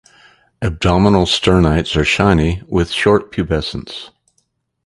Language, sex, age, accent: English, male, 50-59, United States English